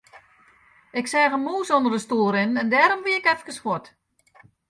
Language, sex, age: Western Frisian, female, 60-69